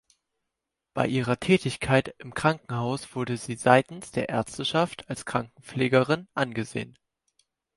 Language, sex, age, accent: German, male, 19-29, Deutschland Deutsch